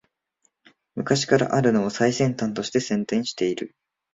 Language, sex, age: Japanese, male, 19-29